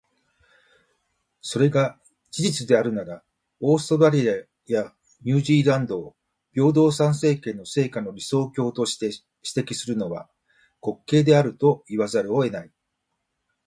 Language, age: Japanese, 60-69